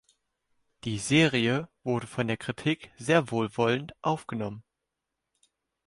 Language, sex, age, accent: German, male, 19-29, Deutschland Deutsch